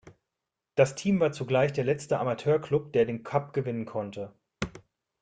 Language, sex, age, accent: German, male, 30-39, Deutschland Deutsch